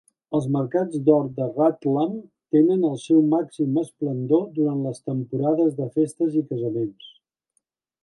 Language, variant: Catalan, Central